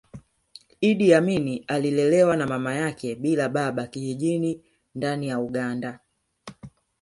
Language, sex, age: Swahili, female, 40-49